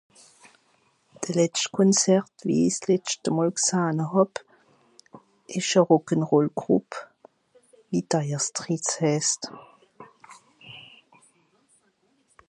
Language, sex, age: Swiss German, female, 50-59